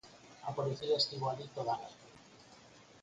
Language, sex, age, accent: Galician, male, 50-59, Normativo (estándar)